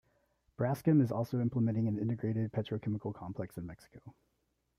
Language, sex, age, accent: English, male, 30-39, United States English